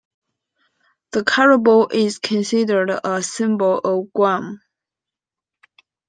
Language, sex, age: English, female, 19-29